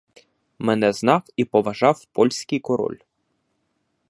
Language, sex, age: Ukrainian, male, 30-39